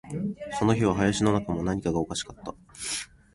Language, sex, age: Japanese, male, 19-29